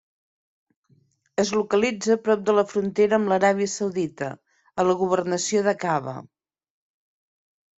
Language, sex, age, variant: Catalan, female, 50-59, Central